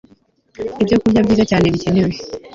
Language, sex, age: Kinyarwanda, female, 19-29